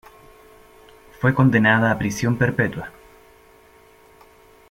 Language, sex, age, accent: Spanish, male, 19-29, Chileno: Chile, Cuyo